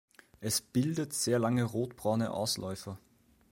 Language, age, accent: German, 19-29, Österreichisches Deutsch